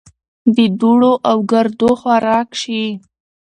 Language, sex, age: Pashto, female, under 19